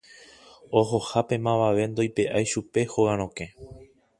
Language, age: Guarani, 19-29